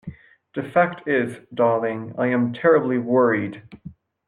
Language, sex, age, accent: English, male, 19-29, Canadian English